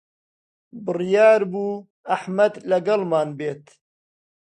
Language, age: Central Kurdish, 30-39